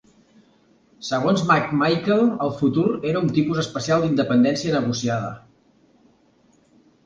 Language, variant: Catalan, Central